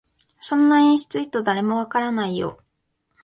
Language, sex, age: Japanese, female, 19-29